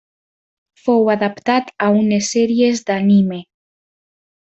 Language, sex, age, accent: Catalan, female, 19-29, valencià